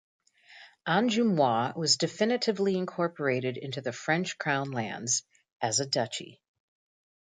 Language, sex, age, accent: English, female, 40-49, United States English